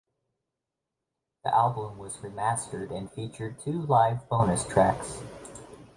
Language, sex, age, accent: English, male, 19-29, United States English